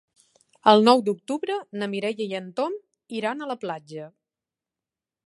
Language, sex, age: Catalan, female, 30-39